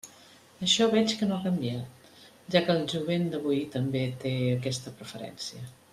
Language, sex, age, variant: Catalan, female, 50-59, Central